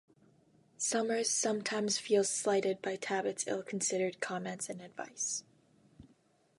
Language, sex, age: English, female, 19-29